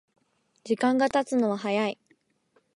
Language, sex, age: Japanese, female, 19-29